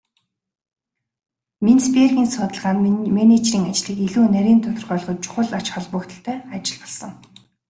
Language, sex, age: Mongolian, female, 19-29